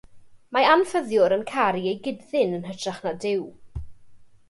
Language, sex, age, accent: Welsh, female, 19-29, Y Deyrnas Unedig Cymraeg